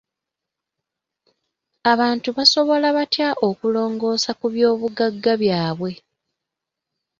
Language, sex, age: Ganda, female, 19-29